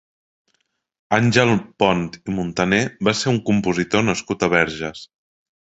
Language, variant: Catalan, Central